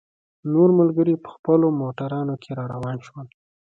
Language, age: Pashto, 19-29